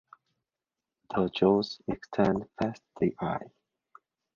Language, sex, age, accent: English, male, 19-29, Hong Kong English